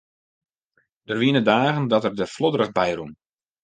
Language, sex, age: Western Frisian, male, 19-29